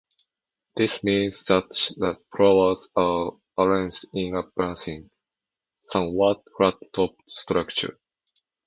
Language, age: English, under 19